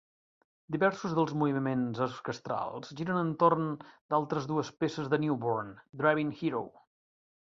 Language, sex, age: Catalan, male, 40-49